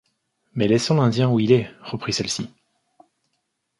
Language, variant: French, Français de métropole